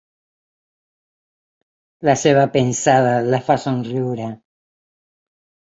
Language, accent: Catalan, aprenent (recent, des del castellà)